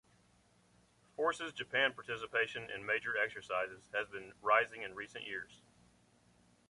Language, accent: English, United States English